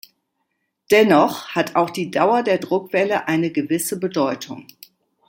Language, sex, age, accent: German, female, 60-69, Deutschland Deutsch